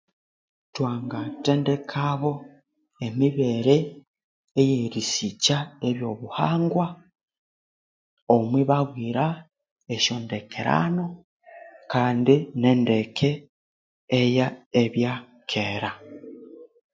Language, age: Konzo, 19-29